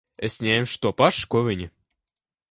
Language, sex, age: Latvian, male, under 19